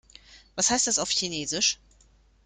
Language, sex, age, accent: German, female, 19-29, Deutschland Deutsch